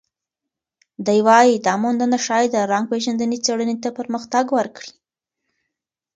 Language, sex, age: Pashto, female, 19-29